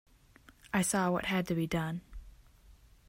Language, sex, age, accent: English, female, under 19, United States English